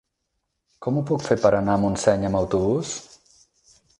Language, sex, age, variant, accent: Catalan, male, 30-39, Central, central